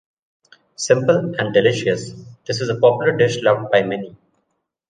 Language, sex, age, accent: English, male, 30-39, United States English